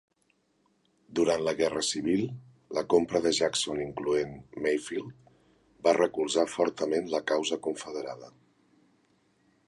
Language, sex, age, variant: Catalan, male, 50-59, Central